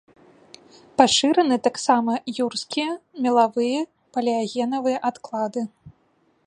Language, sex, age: Belarusian, female, 19-29